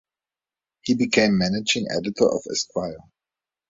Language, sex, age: English, male, 30-39